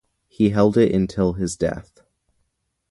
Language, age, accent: English, under 19, United States English